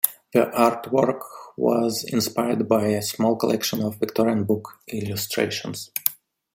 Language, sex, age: English, male, 30-39